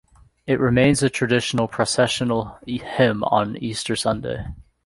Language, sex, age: English, male, 19-29